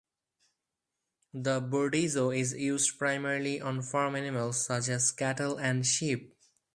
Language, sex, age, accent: English, male, 19-29, United States English